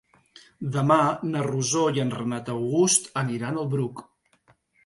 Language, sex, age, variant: Catalan, male, 50-59, Central